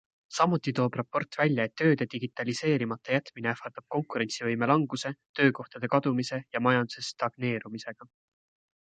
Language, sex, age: Estonian, male, 19-29